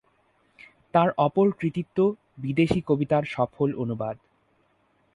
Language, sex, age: Bengali, male, under 19